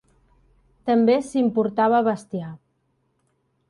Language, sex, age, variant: Catalan, female, 40-49, Central